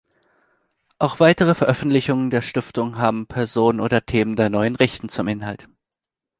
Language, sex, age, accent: German, male, 19-29, Deutschland Deutsch